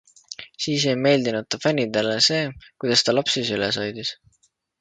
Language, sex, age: Estonian, male, 19-29